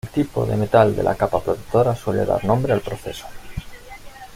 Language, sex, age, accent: Spanish, male, 30-39, España: Norte peninsular (Asturias, Castilla y León, Cantabria, País Vasco, Navarra, Aragón, La Rioja, Guadalajara, Cuenca)